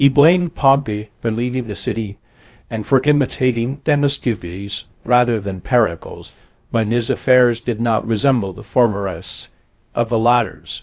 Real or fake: fake